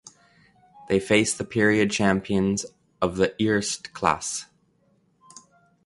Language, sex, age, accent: English, male, 30-39, Canadian English